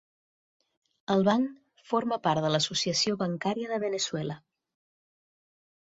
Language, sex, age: Catalan, female, 40-49